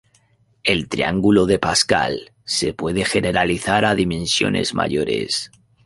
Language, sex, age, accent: Spanish, male, 30-39, España: Centro-Sur peninsular (Madrid, Toledo, Castilla-La Mancha)